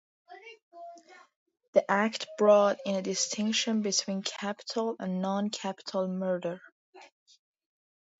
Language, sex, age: English, female, under 19